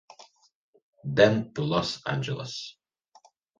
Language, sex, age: English, male, 50-59